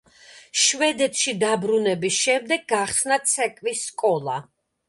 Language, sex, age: Georgian, female, 50-59